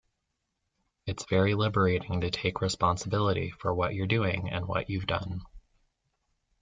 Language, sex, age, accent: English, male, 19-29, United States English